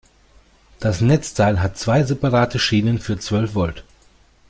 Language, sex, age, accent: German, male, 40-49, Deutschland Deutsch